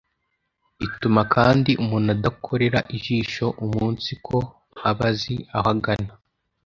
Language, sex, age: Kinyarwanda, male, under 19